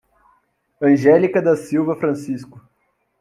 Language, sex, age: Portuguese, male, 19-29